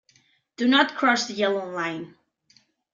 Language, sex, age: English, female, 19-29